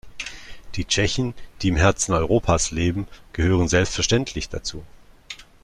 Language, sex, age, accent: German, male, 30-39, Deutschland Deutsch